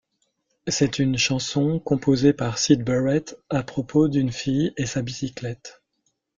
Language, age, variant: French, 40-49, Français de métropole